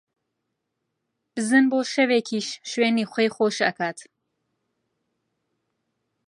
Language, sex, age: Central Kurdish, female, 30-39